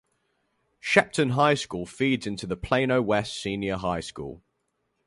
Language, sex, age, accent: English, male, 90+, England English